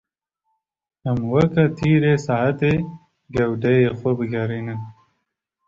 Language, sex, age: Kurdish, male, 19-29